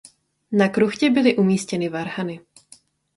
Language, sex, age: Czech, female, 19-29